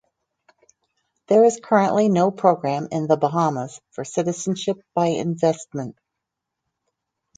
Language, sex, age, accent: English, female, 60-69, United States English